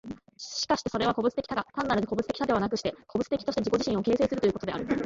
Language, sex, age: Japanese, female, under 19